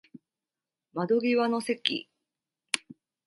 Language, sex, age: Japanese, female, 30-39